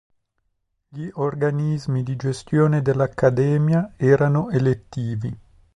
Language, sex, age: Italian, male, 40-49